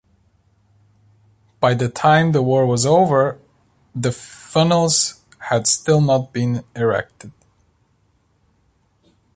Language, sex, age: English, male, 30-39